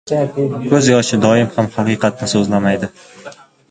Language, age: Uzbek, 19-29